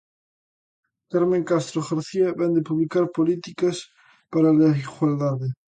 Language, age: Galician, 19-29